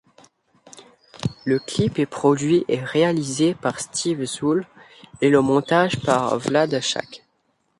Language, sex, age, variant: French, male, under 19, Français de métropole